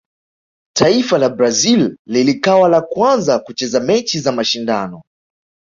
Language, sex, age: Swahili, male, 19-29